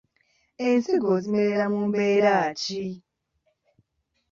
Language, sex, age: Ganda, female, 19-29